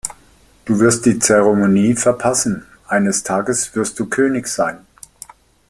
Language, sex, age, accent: German, male, 50-59, Deutschland Deutsch